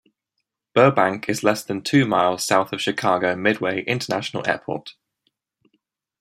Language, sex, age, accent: English, male, 19-29, England English